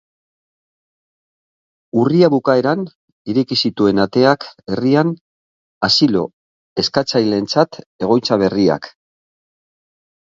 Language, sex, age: Basque, male, 60-69